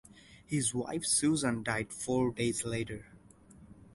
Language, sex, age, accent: English, male, 19-29, United States English